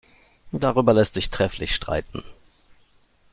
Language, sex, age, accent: German, male, 30-39, Deutschland Deutsch